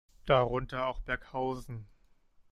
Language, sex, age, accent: German, male, 30-39, Deutschland Deutsch